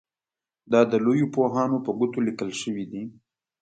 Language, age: Pashto, 19-29